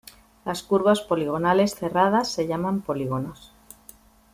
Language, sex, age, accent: Spanish, female, 30-39, España: Norte peninsular (Asturias, Castilla y León, Cantabria, País Vasco, Navarra, Aragón, La Rioja, Guadalajara, Cuenca)